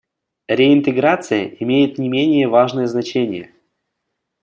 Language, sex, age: Russian, male, under 19